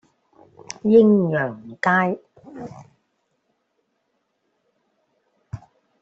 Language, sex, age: Cantonese, female, 70-79